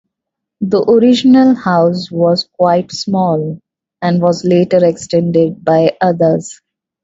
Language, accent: English, India and South Asia (India, Pakistan, Sri Lanka)